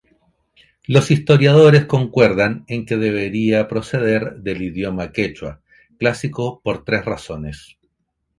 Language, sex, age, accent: Spanish, male, 30-39, Chileno: Chile, Cuyo